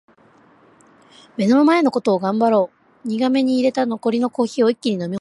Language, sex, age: Japanese, female, under 19